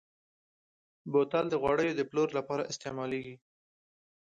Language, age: Pashto, 19-29